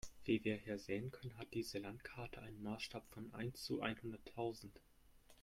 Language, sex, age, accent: German, male, under 19, Deutschland Deutsch